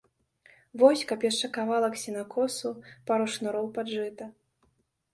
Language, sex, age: Belarusian, female, 19-29